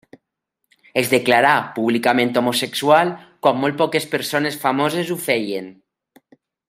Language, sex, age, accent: Catalan, male, 30-39, valencià